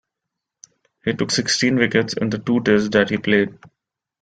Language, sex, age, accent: English, male, 19-29, India and South Asia (India, Pakistan, Sri Lanka)